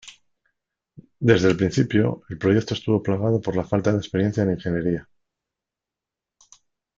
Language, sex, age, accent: Spanish, male, 40-49, España: Norte peninsular (Asturias, Castilla y León, Cantabria, País Vasco, Navarra, Aragón, La Rioja, Guadalajara, Cuenca)